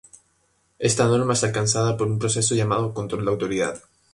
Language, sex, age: Spanish, male, 19-29